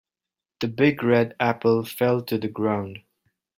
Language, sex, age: English, male, 19-29